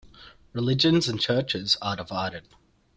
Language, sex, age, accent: English, male, 19-29, Australian English